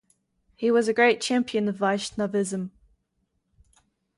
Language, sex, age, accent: English, female, 19-29, New Zealand English